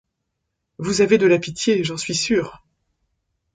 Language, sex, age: French, female, 50-59